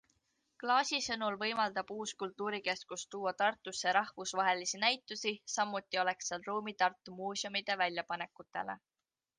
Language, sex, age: Estonian, female, 19-29